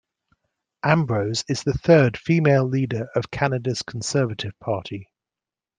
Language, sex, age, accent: English, male, 50-59, England English